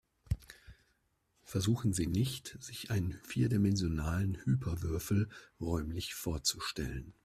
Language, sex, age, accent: German, male, 40-49, Deutschland Deutsch